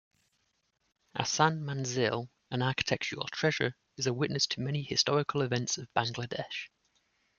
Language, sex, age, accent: English, male, 30-39, England English